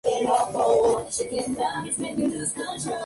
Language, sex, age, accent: Spanish, female, under 19, México